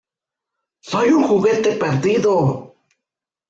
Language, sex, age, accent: Spanish, male, under 19, México